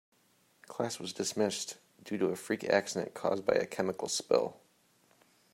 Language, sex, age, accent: English, male, 19-29, United States English